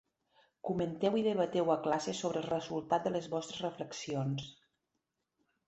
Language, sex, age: Catalan, female, 50-59